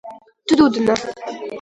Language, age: Russian, under 19